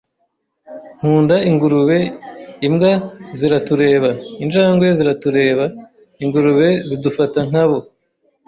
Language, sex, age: Kinyarwanda, male, 30-39